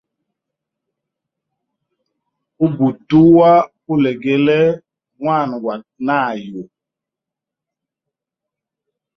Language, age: Hemba, 40-49